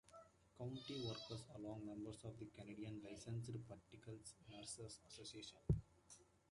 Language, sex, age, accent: English, male, 19-29, United States English